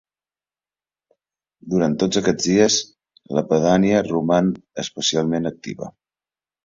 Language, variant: Catalan, Central